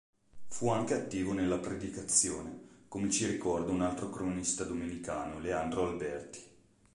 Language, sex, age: Italian, male, 30-39